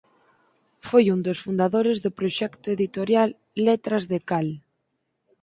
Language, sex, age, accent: Galician, female, 19-29, Normativo (estándar)